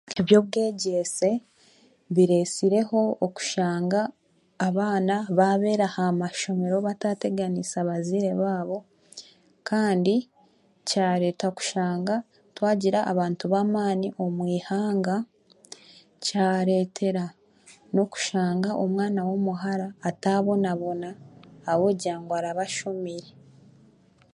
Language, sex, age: Chiga, female, 19-29